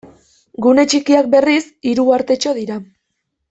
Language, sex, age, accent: Basque, female, under 19, Erdialdekoa edo Nafarra (Gipuzkoa, Nafarroa)